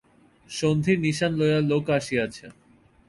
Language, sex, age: Bengali, male, under 19